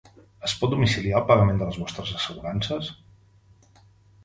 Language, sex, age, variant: Catalan, male, 50-59, Central